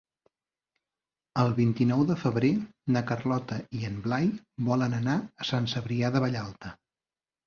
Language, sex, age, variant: Catalan, male, 40-49, Central